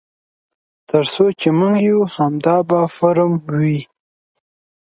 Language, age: Pashto, 19-29